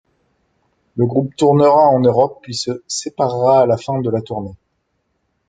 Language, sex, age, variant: French, male, 30-39, Français de métropole